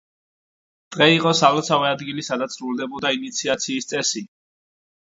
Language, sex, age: Georgian, male, 19-29